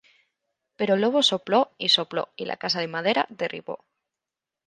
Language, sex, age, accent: Spanish, female, 19-29, España: Centro-Sur peninsular (Madrid, Toledo, Castilla-La Mancha)